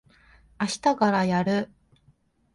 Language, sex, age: Japanese, female, 19-29